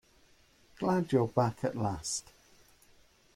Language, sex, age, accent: English, male, 40-49, England English